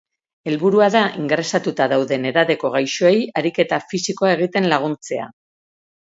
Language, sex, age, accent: Basque, female, 50-59, Erdialdekoa edo Nafarra (Gipuzkoa, Nafarroa)